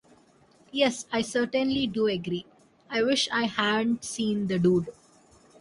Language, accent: English, United States English